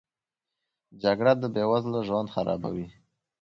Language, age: Pashto, under 19